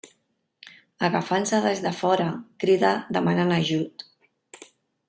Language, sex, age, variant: Catalan, female, 40-49, Central